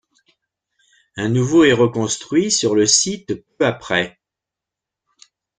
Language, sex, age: French, male, 60-69